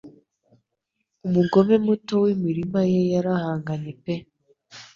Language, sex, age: Kinyarwanda, female, 19-29